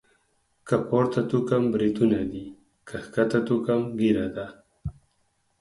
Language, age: Pashto, 30-39